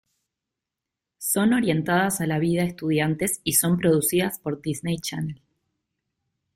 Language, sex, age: Spanish, female, 30-39